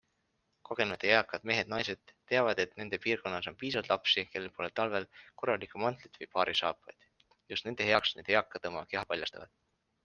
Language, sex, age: Estonian, male, 19-29